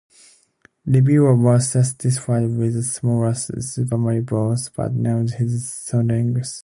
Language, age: English, 19-29